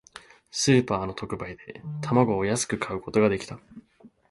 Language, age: Japanese, 19-29